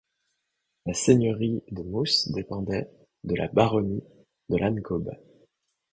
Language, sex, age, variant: French, male, 30-39, Français de métropole